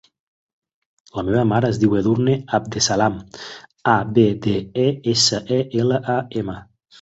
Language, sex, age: Catalan, male, 30-39